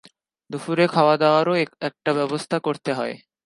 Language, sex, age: Bengali, male, 19-29